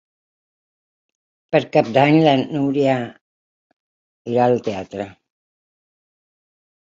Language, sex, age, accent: Catalan, female, 70-79, aprenent (recent, des del castellà)